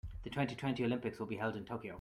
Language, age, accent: English, 30-39, Irish English